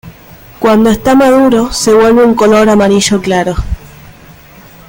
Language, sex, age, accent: Spanish, female, 19-29, Rioplatense: Argentina, Uruguay, este de Bolivia, Paraguay